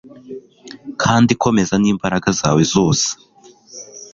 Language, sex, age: Kinyarwanda, male, 19-29